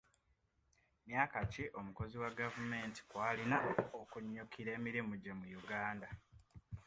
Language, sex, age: Ganda, male, 19-29